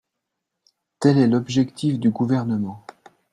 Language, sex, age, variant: French, male, 40-49, Français de métropole